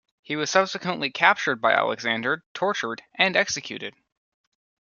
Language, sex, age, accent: English, male, under 19, United States English